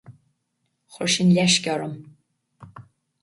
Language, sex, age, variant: Irish, female, 30-39, Gaeilge Chonnacht